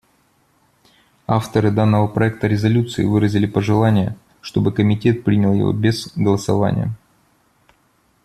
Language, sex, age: Russian, male, 30-39